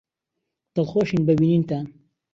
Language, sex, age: Central Kurdish, male, 19-29